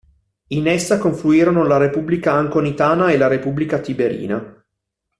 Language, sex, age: Italian, male, 40-49